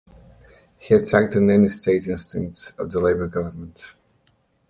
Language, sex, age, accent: English, male, 30-39, England English